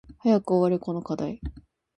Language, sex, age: Japanese, female, 19-29